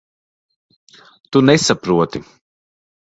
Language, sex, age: Latvian, male, 30-39